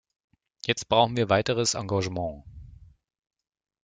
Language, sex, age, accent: German, male, 30-39, Deutschland Deutsch